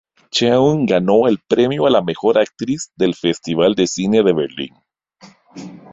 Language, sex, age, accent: Spanish, male, 40-49, América central